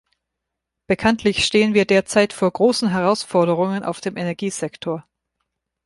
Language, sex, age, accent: German, female, 30-39, Deutschland Deutsch